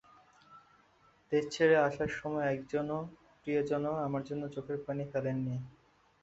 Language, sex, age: Bengali, male, 19-29